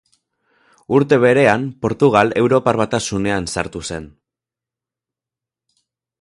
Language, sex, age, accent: Basque, male, 19-29, Mendebalekoa (Araba, Bizkaia, Gipuzkoako mendebaleko herri batzuk)